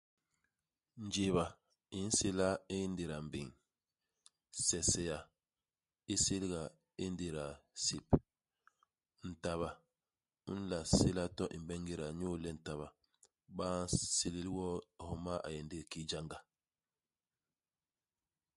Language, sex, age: Basaa, male, 50-59